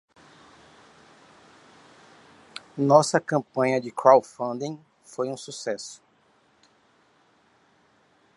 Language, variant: Portuguese, Portuguese (Brasil)